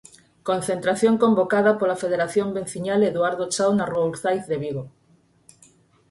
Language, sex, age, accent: Galician, female, 50-59, Normativo (estándar)